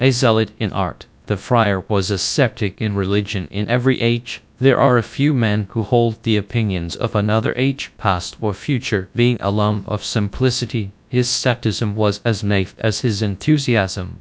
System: TTS, GradTTS